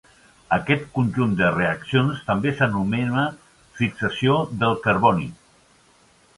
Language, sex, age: Catalan, male, 60-69